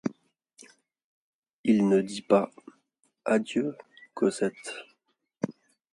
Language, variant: French, Français de métropole